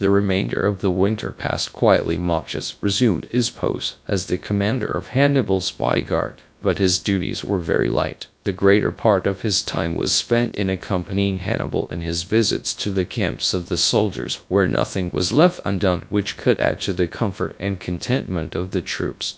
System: TTS, GradTTS